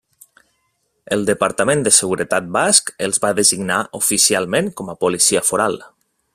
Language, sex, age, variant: Catalan, male, 30-39, Nord-Occidental